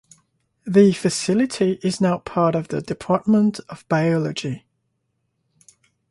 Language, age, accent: English, 19-29, United States English; England English